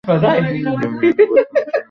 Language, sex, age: Bengali, male, under 19